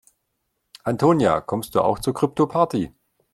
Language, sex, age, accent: German, male, 40-49, Deutschland Deutsch